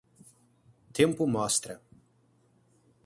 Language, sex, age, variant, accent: Portuguese, male, 19-29, Portuguese (Brasil), Paulista